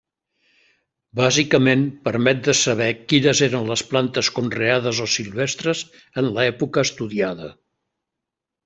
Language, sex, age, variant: Catalan, male, 70-79, Central